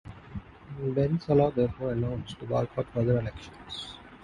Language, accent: English, India and South Asia (India, Pakistan, Sri Lanka)